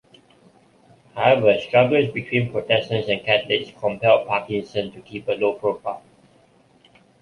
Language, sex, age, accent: English, male, 30-39, Malaysian English